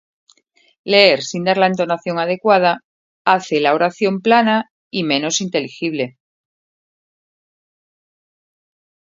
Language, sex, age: Spanish, female, 50-59